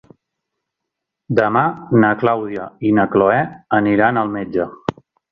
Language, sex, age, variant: Catalan, male, 30-39, Central